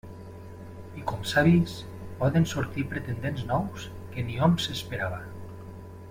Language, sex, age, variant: Catalan, male, 40-49, Septentrional